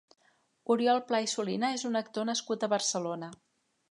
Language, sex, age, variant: Catalan, female, 50-59, Central